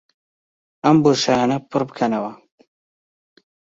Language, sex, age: Central Kurdish, male, 19-29